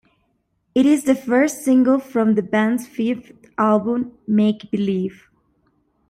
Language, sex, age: English, female, 19-29